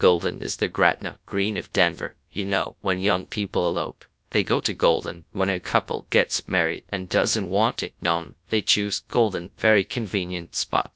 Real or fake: fake